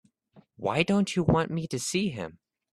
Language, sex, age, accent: English, male, 19-29, United States English